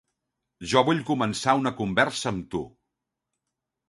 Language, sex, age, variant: Catalan, male, 50-59, Central